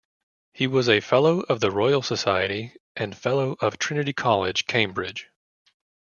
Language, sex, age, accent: English, male, 30-39, United States English